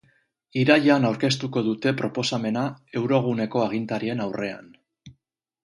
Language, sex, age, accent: Basque, male, 30-39, Mendebalekoa (Araba, Bizkaia, Gipuzkoako mendebaleko herri batzuk)